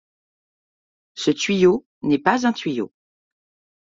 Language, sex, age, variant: French, female, 40-49, Français de métropole